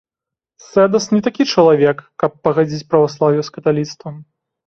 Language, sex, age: Belarusian, male, 19-29